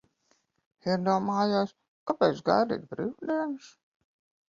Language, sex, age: Latvian, female, 50-59